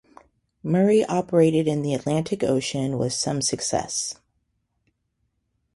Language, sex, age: English, female, 40-49